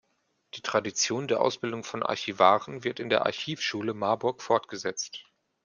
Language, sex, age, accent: German, male, 19-29, Deutschland Deutsch